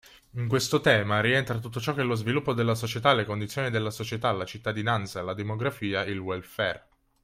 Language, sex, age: Italian, male, 19-29